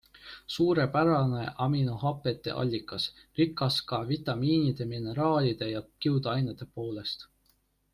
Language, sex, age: Estonian, male, 19-29